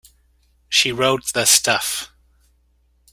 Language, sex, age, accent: English, male, 40-49, Canadian English